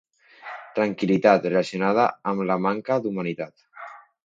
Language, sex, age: Catalan, male, 30-39